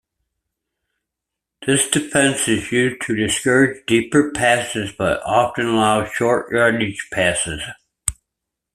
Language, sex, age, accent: English, male, 50-59, United States English